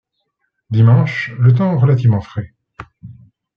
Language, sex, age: French, male, 40-49